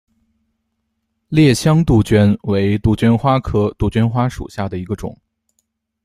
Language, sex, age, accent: Chinese, male, 19-29, 出生地：河北省